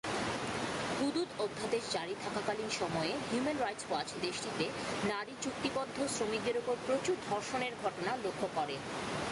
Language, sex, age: Bengali, female, 30-39